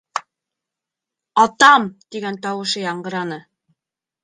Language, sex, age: Bashkir, female, 19-29